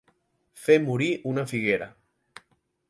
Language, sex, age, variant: Catalan, male, 19-29, Central